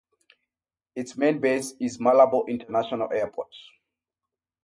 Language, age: English, 40-49